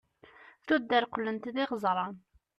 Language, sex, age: Kabyle, female, 19-29